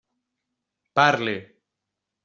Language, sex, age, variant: Catalan, male, under 19, Balear